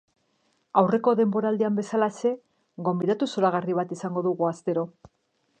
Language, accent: Basque, Mendebalekoa (Araba, Bizkaia, Gipuzkoako mendebaleko herri batzuk)